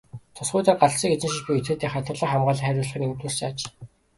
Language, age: Mongolian, 19-29